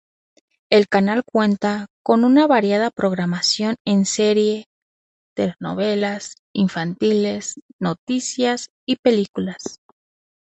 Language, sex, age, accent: Spanish, female, 30-39, México